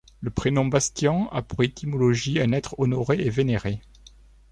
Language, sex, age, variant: French, male, 50-59, Français de métropole